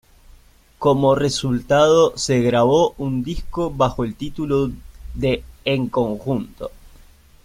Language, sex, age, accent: Spanish, male, 19-29, Rioplatense: Argentina, Uruguay, este de Bolivia, Paraguay